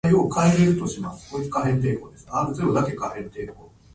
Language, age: Japanese, 19-29